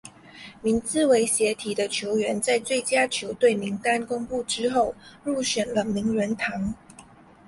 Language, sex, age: Chinese, female, under 19